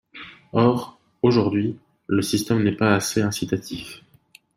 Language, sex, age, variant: French, male, 30-39, Français de métropole